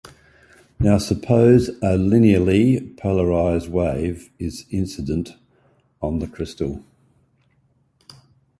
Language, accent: English, Australian English